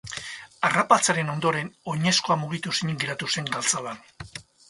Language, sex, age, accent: Basque, male, 60-69, Mendebalekoa (Araba, Bizkaia, Gipuzkoako mendebaleko herri batzuk)